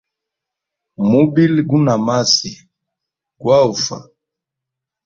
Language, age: Hemba, 19-29